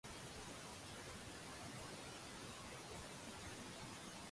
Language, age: Cantonese, 19-29